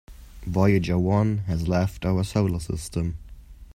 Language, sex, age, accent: English, male, 19-29, United States English